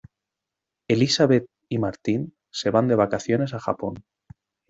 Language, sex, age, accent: Spanish, male, 30-39, España: Centro-Sur peninsular (Madrid, Toledo, Castilla-La Mancha)